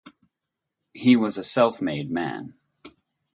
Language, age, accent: English, 30-39, United States English